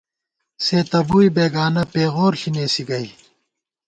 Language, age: Gawar-Bati, 30-39